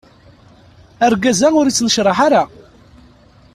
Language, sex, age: Kabyle, male, 30-39